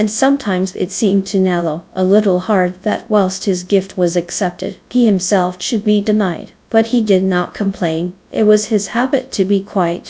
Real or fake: fake